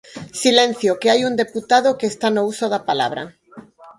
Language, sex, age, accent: Galician, female, 50-59, Normativo (estándar)